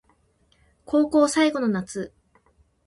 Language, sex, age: Japanese, female, 19-29